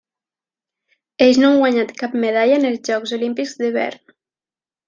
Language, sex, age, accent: Catalan, female, 19-29, valencià